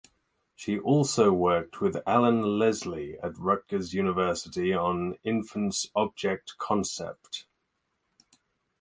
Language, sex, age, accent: English, male, 30-39, England English